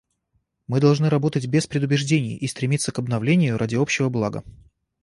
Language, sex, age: Russian, male, 30-39